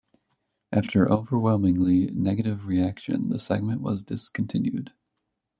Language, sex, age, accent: English, male, 19-29, United States English